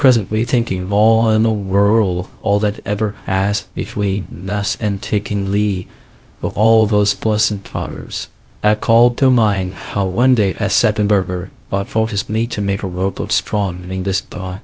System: TTS, VITS